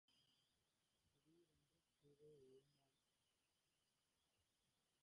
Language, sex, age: Tamil, male, 19-29